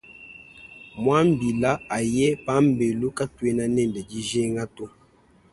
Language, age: Luba-Lulua, 19-29